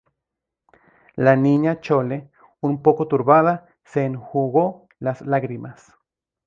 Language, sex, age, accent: Spanish, male, 30-39, Caribe: Cuba, Venezuela, Puerto Rico, República Dominicana, Panamá, Colombia caribeña, México caribeño, Costa del golfo de México